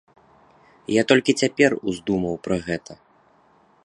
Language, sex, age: Belarusian, male, 19-29